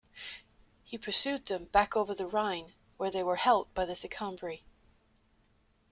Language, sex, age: English, female, 30-39